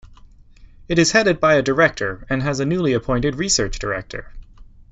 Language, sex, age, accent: English, male, 30-39, Canadian English